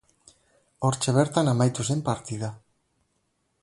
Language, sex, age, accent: Basque, male, 40-49, Batua